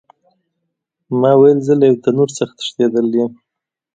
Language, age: Pashto, 19-29